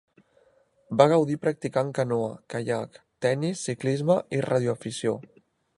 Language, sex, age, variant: Catalan, male, 19-29, Central